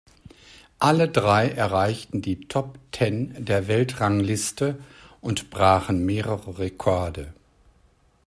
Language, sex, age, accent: German, male, 50-59, Deutschland Deutsch